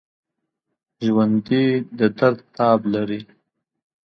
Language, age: Pashto, 19-29